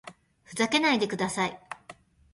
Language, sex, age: Japanese, female, 50-59